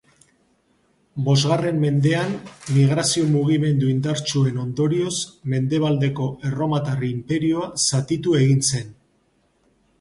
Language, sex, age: Basque, male, 50-59